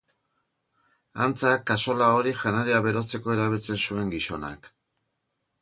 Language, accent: Basque, Mendebalekoa (Araba, Bizkaia, Gipuzkoako mendebaleko herri batzuk)